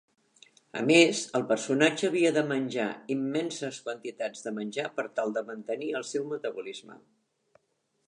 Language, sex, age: Catalan, female, 60-69